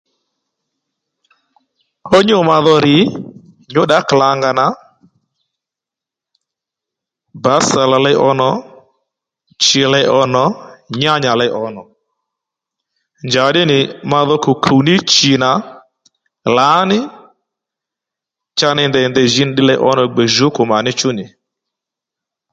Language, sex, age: Lendu, male, 40-49